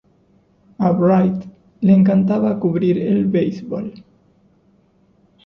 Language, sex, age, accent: Spanish, male, 30-39, Rioplatense: Argentina, Uruguay, este de Bolivia, Paraguay